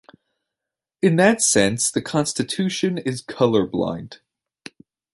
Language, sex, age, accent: English, male, 19-29, United States English